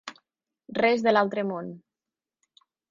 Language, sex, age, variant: Catalan, female, 19-29, Nord-Occidental